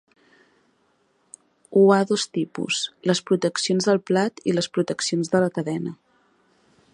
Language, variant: Catalan, Central